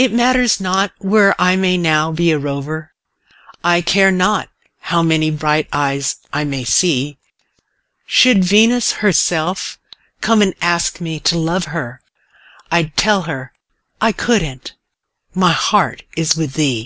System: none